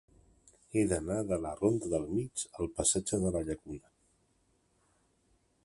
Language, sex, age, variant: Catalan, male, 40-49, Central